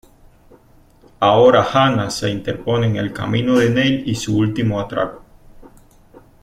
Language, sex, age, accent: Spanish, male, 30-39, Caribe: Cuba, Venezuela, Puerto Rico, República Dominicana, Panamá, Colombia caribeña, México caribeño, Costa del golfo de México